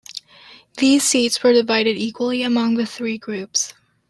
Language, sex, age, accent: English, female, under 19, United States English